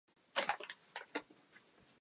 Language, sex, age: Japanese, male, 19-29